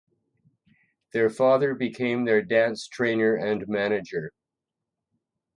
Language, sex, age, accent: English, male, 70-79, Canadian English